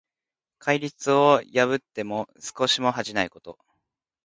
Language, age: Japanese, 19-29